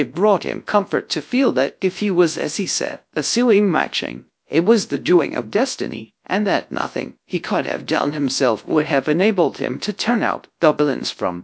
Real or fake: fake